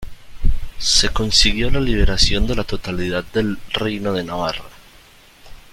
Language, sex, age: Spanish, male, 19-29